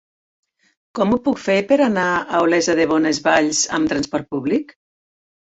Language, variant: Catalan, Central